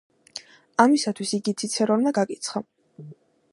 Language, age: Georgian, under 19